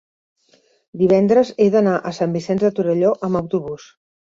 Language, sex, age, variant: Catalan, female, 60-69, Central